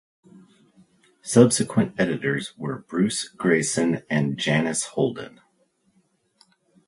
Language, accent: English, United States English